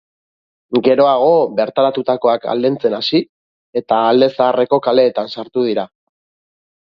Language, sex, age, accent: Basque, male, 30-39, Erdialdekoa edo Nafarra (Gipuzkoa, Nafarroa)